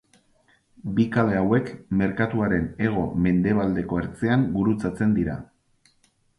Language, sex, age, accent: Basque, male, 40-49, Erdialdekoa edo Nafarra (Gipuzkoa, Nafarroa)